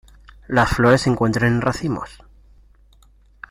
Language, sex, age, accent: Spanish, male, 30-39, España: Centro-Sur peninsular (Madrid, Toledo, Castilla-La Mancha)